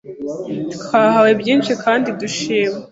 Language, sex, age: Kinyarwanda, female, 19-29